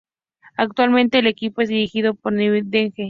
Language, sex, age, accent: Spanish, female, under 19, México